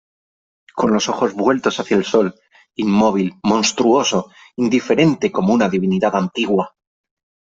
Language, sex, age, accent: Spanish, male, 19-29, España: Centro-Sur peninsular (Madrid, Toledo, Castilla-La Mancha)